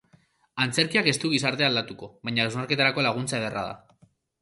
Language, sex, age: Basque, male, 19-29